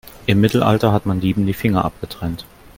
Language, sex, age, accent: German, male, 40-49, Deutschland Deutsch